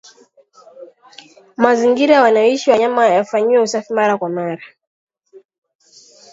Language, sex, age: Swahili, female, 19-29